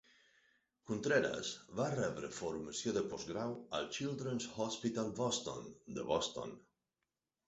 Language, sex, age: Catalan, male, 50-59